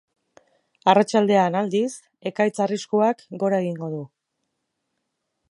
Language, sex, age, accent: Basque, female, 40-49, Erdialdekoa edo Nafarra (Gipuzkoa, Nafarroa)